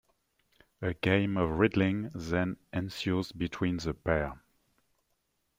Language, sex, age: English, male, 40-49